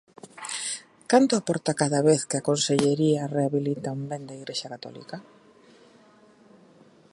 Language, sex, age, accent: Galician, female, 50-59, Central (gheada)